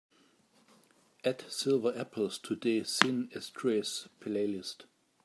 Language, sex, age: English, male, 50-59